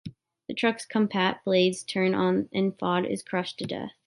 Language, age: English, 19-29